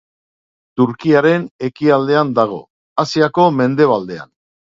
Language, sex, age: Basque, male, 60-69